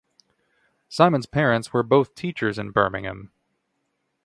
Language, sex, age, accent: English, male, 19-29, United States English